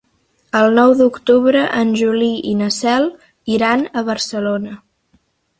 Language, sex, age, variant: Catalan, female, under 19, Central